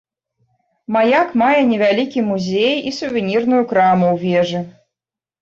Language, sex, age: Belarusian, female, 30-39